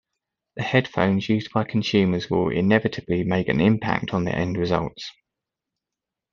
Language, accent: English, England English